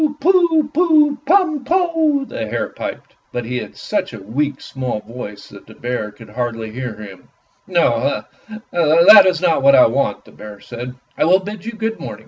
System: none